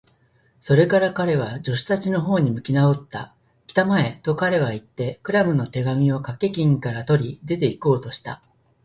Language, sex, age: Japanese, male, 60-69